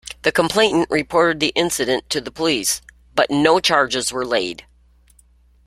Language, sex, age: English, female, 60-69